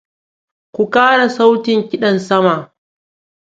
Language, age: Hausa, 19-29